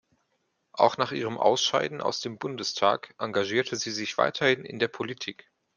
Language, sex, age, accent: German, male, 19-29, Deutschland Deutsch